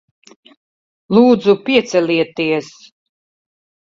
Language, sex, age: Latvian, female, 50-59